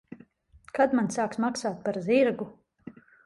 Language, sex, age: Latvian, female, 40-49